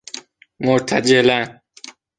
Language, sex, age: Persian, male, under 19